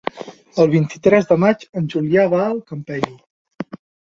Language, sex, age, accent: Catalan, male, 19-29, central; septentrional